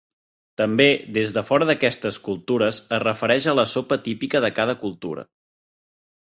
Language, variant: Catalan, Central